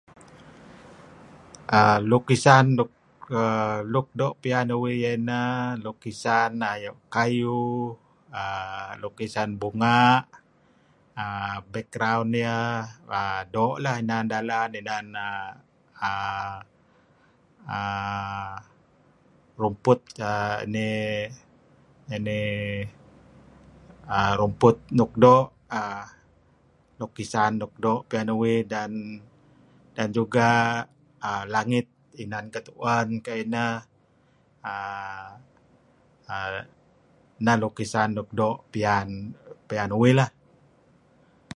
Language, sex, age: Kelabit, male, 60-69